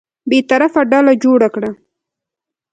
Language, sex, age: Pashto, female, 19-29